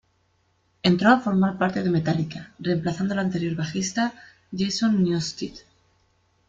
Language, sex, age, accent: Spanish, female, 30-39, España: Centro-Sur peninsular (Madrid, Toledo, Castilla-La Mancha)